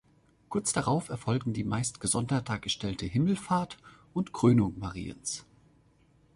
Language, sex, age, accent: German, male, 30-39, Deutschland Deutsch